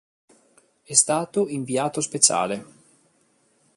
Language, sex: Italian, male